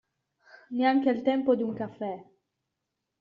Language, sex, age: Italian, female, 19-29